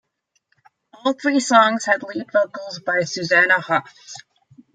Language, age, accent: English, 19-29, United States English